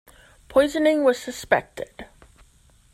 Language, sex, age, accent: English, female, 30-39, United States English